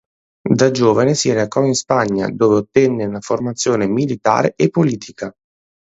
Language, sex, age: Italian, male, 19-29